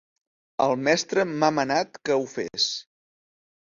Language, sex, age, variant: Catalan, male, 40-49, Central